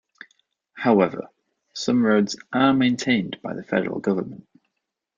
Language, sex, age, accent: English, male, 19-29, England English